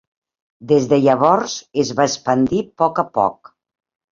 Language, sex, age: Catalan, female, 60-69